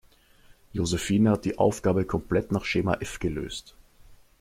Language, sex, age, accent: German, male, 19-29, Österreichisches Deutsch